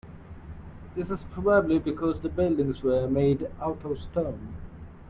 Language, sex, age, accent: English, male, 19-29, India and South Asia (India, Pakistan, Sri Lanka)